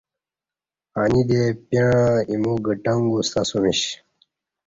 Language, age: Kati, 19-29